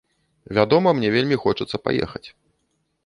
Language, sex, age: Belarusian, male, 40-49